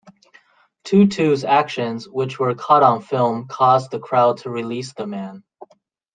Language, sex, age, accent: English, male, 30-39, United States English